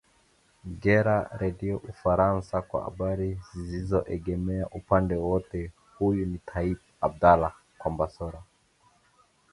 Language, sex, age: Swahili, male, 19-29